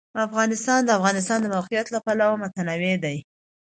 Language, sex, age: Pashto, female, 19-29